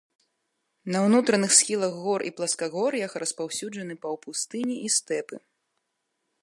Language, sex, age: Belarusian, female, 19-29